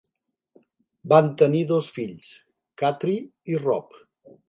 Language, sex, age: Catalan, male, 50-59